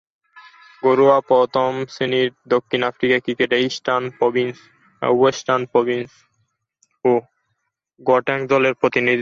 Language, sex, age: Bengali, male, 19-29